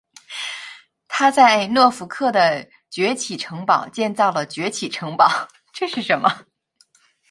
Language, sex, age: Chinese, female, 40-49